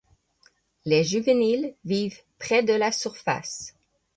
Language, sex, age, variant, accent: French, female, 30-39, Français d'Amérique du Nord, Français du Canada